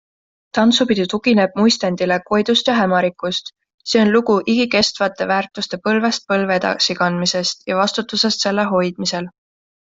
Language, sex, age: Estonian, female, 19-29